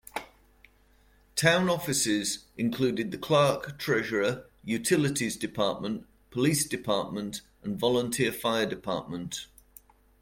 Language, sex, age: English, male, 50-59